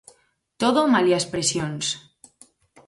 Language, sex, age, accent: Galician, female, 19-29, Normativo (estándar)